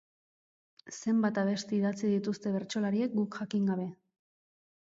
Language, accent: Basque, Erdialdekoa edo Nafarra (Gipuzkoa, Nafarroa)